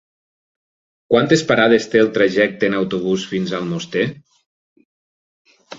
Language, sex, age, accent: Catalan, male, 40-49, occidental